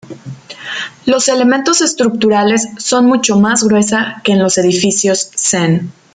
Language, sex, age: Spanish, female, 30-39